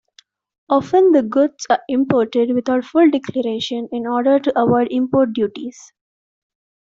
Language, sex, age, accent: English, female, 19-29, India and South Asia (India, Pakistan, Sri Lanka)